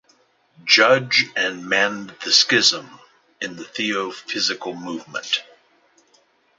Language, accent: English, United States English